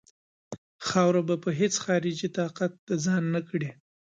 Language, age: Pashto, 30-39